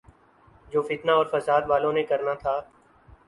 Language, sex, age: Urdu, male, 19-29